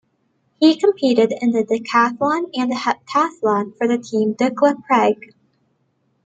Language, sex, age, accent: English, female, 19-29, United States English